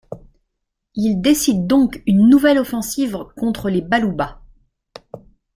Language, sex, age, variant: French, female, 50-59, Français de métropole